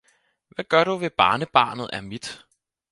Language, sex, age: Danish, male, 19-29